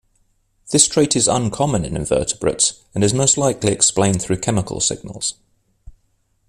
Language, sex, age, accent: English, male, 30-39, England English